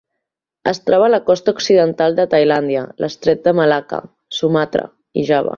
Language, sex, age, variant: Catalan, female, 19-29, Central